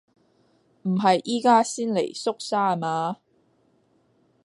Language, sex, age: Cantonese, female, 30-39